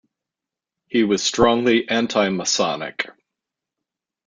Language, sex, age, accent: English, male, 50-59, United States English